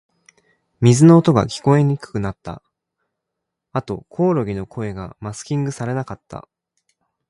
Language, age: Japanese, 19-29